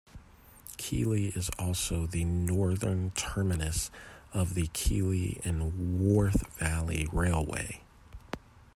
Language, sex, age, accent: English, male, 19-29, United States English